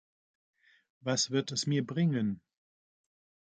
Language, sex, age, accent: German, male, 50-59, Deutschland Deutsch